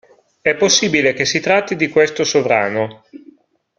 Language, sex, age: Italian, male, 40-49